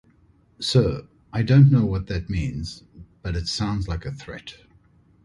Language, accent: English, Southern African (South Africa, Zimbabwe, Namibia)